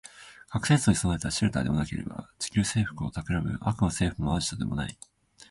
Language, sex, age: Japanese, male, 19-29